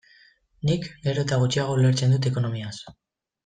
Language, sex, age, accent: Basque, female, 19-29, Mendebalekoa (Araba, Bizkaia, Gipuzkoako mendebaleko herri batzuk)